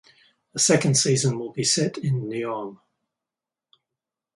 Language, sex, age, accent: English, male, 60-69, Australian English